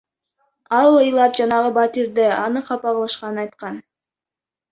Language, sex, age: Kyrgyz, female, under 19